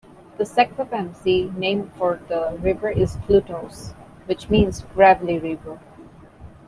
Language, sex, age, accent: English, female, 19-29, India and South Asia (India, Pakistan, Sri Lanka)